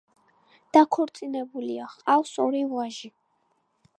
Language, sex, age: Georgian, female, 19-29